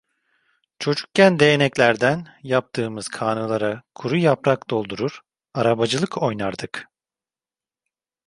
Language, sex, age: Turkish, male, 30-39